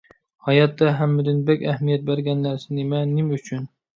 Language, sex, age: Uyghur, male, 30-39